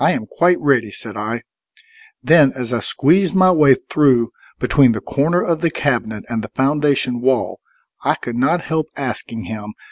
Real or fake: real